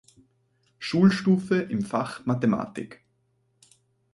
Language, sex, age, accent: German, male, 19-29, Österreichisches Deutsch